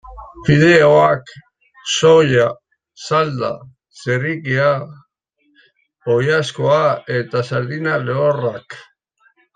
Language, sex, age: Basque, male, 70-79